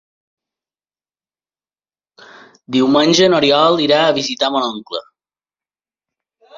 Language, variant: Catalan, Balear